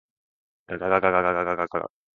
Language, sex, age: Japanese, male, 19-29